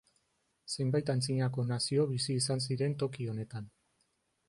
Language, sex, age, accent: Basque, male, 30-39, Erdialdekoa edo Nafarra (Gipuzkoa, Nafarroa)